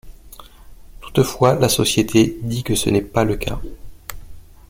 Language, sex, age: French, male, 50-59